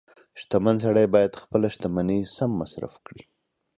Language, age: Pashto, 30-39